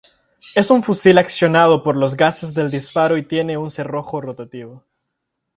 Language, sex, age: Spanish, female, 19-29